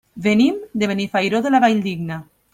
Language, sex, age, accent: Catalan, female, 30-39, valencià